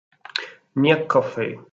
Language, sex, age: Italian, male, 19-29